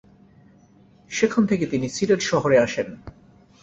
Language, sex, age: Bengali, male, 30-39